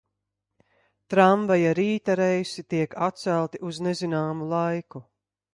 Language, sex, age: Latvian, female, 50-59